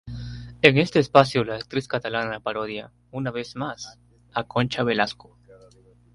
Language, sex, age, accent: Spanish, male, 19-29, Andino-Pacífico: Colombia, Perú, Ecuador, oeste de Bolivia y Venezuela andina